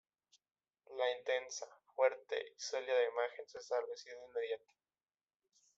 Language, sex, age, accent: Spanish, male, 19-29, México